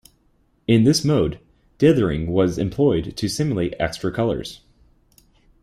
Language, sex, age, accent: English, male, 19-29, United States English